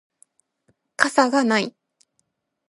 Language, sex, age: Japanese, female, 19-29